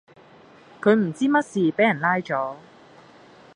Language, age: Cantonese, 19-29